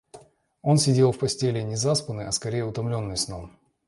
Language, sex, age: Russian, male, 40-49